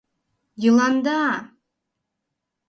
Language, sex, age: Mari, female, under 19